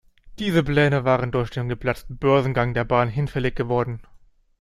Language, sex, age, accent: German, male, 30-39, Deutschland Deutsch